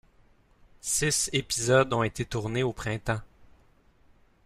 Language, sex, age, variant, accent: French, male, 19-29, Français d'Amérique du Nord, Français du Canada